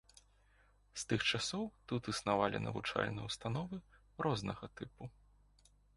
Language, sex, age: Belarusian, male, 19-29